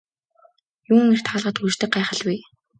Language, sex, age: Mongolian, female, 19-29